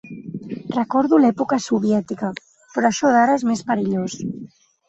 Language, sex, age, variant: Catalan, female, 19-29, Central